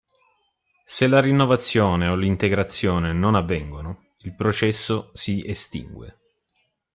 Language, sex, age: Italian, male, 30-39